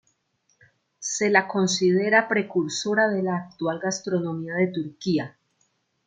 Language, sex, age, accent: Spanish, female, 50-59, Andino-Pacífico: Colombia, Perú, Ecuador, oeste de Bolivia y Venezuela andina